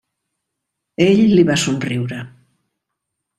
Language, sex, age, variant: Catalan, female, 70-79, Central